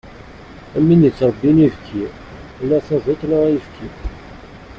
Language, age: Kabyle, 30-39